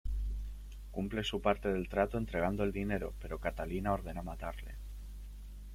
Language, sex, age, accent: Spanish, male, 19-29, España: Sur peninsular (Andalucia, Extremadura, Murcia)